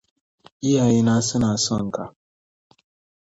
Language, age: Hausa, 19-29